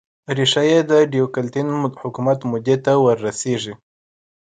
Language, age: Pashto, 19-29